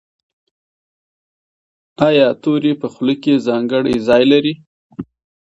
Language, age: Pashto, 30-39